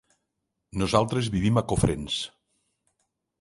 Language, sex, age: Catalan, male, 60-69